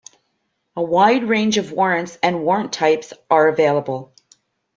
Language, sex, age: English, female, 50-59